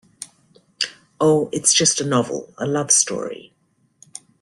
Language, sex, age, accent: English, female, 50-59, Australian English